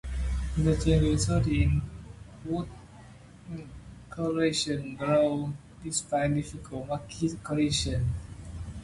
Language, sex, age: English, male, 19-29